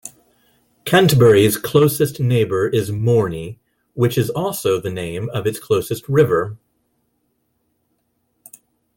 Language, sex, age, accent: English, male, 40-49, United States English